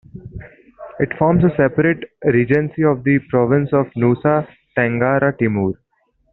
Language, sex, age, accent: English, male, 19-29, India and South Asia (India, Pakistan, Sri Lanka)